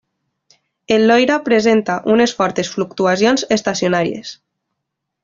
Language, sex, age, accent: Catalan, female, 19-29, valencià